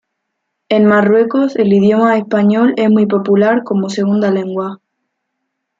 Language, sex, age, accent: Spanish, female, under 19, España: Sur peninsular (Andalucia, Extremadura, Murcia)